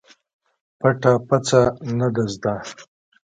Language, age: Pashto, 40-49